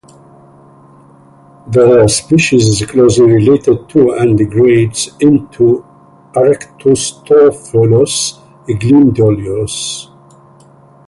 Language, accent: English, United States English